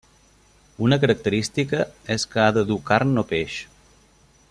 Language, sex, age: Catalan, male, 30-39